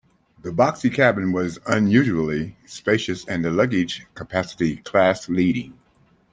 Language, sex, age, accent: English, male, 60-69, United States English